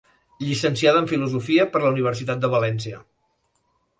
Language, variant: Catalan, Central